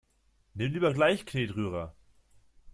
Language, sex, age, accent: German, male, 19-29, Deutschland Deutsch